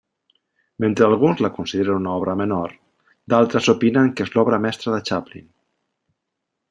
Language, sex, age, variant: Catalan, male, 40-49, Central